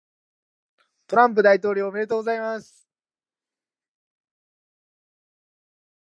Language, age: English, 19-29